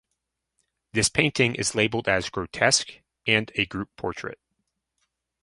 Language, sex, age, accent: English, male, 30-39, United States English